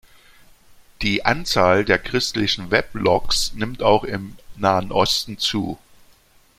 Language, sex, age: German, male, 50-59